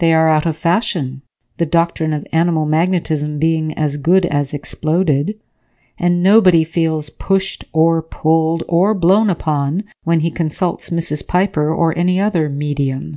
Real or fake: real